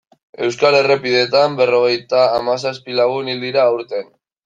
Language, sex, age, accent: Basque, male, 19-29, Mendebalekoa (Araba, Bizkaia, Gipuzkoako mendebaleko herri batzuk)